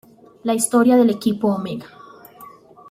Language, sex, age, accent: Spanish, female, under 19, Andino-Pacífico: Colombia, Perú, Ecuador, oeste de Bolivia y Venezuela andina